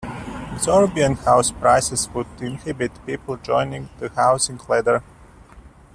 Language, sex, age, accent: English, male, 40-49, Australian English